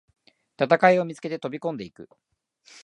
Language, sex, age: Japanese, male, 19-29